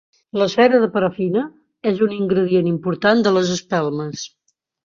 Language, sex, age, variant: Catalan, female, 70-79, Central